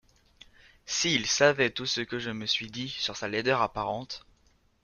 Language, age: French, under 19